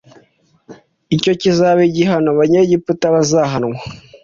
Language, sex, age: Kinyarwanda, male, 19-29